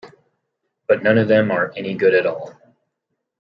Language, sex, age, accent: English, male, 30-39, United States English